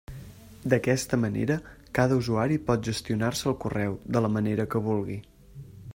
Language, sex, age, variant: Catalan, male, 19-29, Central